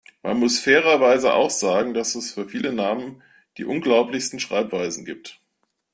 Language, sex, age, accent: German, male, 40-49, Deutschland Deutsch